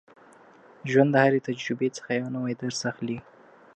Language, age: Pashto, 19-29